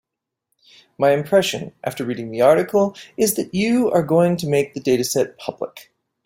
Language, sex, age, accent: English, male, 40-49, United States English